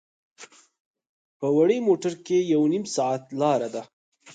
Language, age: Pashto, 19-29